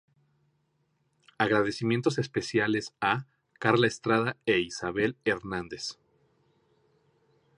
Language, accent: Spanish, México